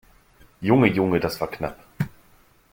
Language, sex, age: German, male, 40-49